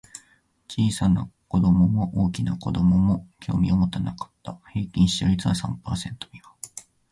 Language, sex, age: Japanese, male, 19-29